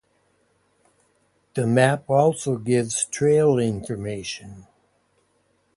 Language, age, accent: English, 70-79, Canadian English